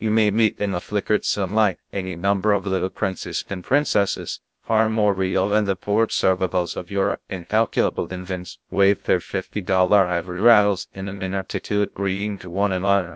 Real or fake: fake